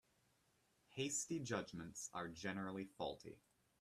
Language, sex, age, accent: English, male, 19-29, United States English